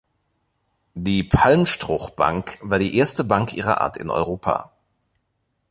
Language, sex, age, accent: German, male, 19-29, Deutschland Deutsch